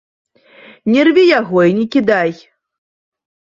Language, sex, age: Belarusian, female, 30-39